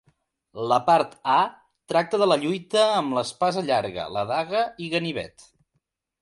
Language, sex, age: Catalan, male, 19-29